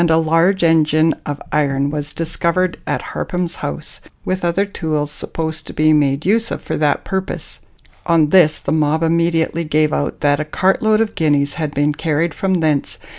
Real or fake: real